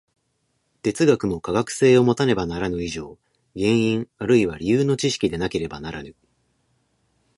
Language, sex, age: Japanese, male, 30-39